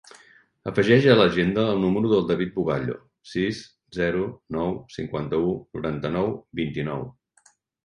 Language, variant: Catalan, Central